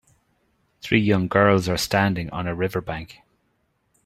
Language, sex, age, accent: English, male, 40-49, Irish English